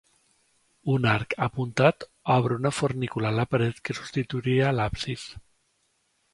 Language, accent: Catalan, valencià